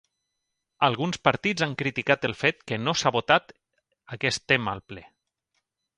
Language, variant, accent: Catalan, Valencià meridional, valencià